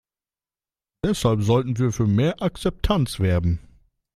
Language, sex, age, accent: German, male, 19-29, Deutschland Deutsch